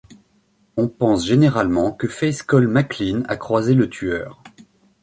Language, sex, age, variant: French, male, 40-49, Français de métropole